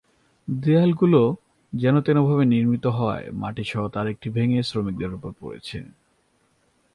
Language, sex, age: Bengali, male, 19-29